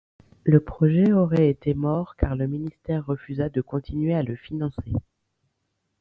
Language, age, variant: French, 30-39, Français de métropole